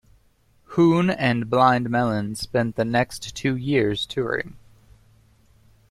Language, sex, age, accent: English, male, 19-29, United States English